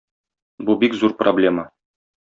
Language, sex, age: Tatar, male, 30-39